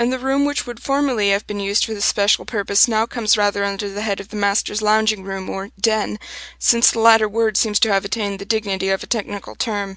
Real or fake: real